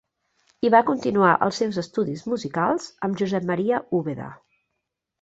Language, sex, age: Catalan, female, 40-49